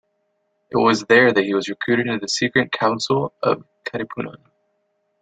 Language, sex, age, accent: English, male, under 19, United States English